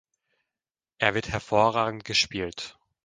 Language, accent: German, Österreichisches Deutsch